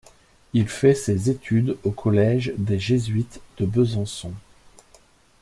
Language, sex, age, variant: French, male, 40-49, Français de métropole